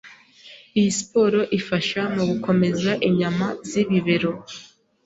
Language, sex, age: Kinyarwanda, female, 19-29